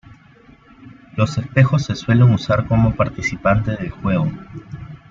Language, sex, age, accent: Spanish, male, 19-29, Andino-Pacífico: Colombia, Perú, Ecuador, oeste de Bolivia y Venezuela andina